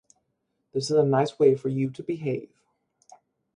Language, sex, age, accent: English, male, 19-29, United States English